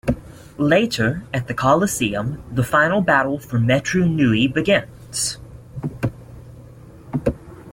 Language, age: English, 19-29